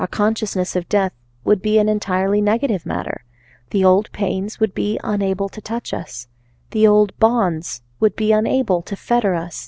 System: none